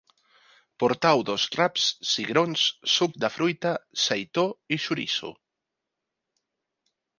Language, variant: Catalan, Central